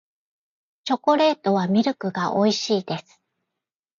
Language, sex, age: Japanese, female, 50-59